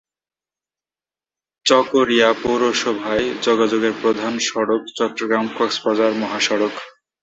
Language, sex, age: Bengali, male, 19-29